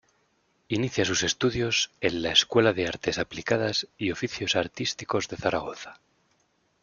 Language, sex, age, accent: Spanish, male, 19-29, España: Centro-Sur peninsular (Madrid, Toledo, Castilla-La Mancha)